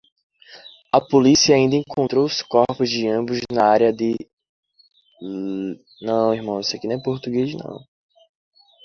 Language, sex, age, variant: Portuguese, male, under 19, Portuguese (Brasil)